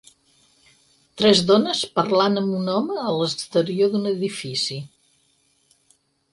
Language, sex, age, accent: Catalan, female, 60-69, Empordanès